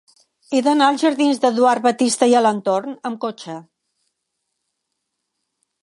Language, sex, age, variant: Catalan, female, 70-79, Central